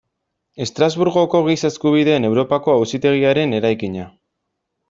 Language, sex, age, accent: Basque, male, 19-29, Erdialdekoa edo Nafarra (Gipuzkoa, Nafarroa)